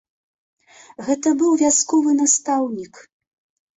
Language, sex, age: Belarusian, female, 50-59